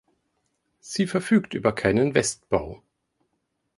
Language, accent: German, Deutschland Deutsch